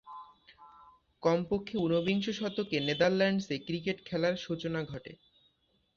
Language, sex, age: Bengali, male, 19-29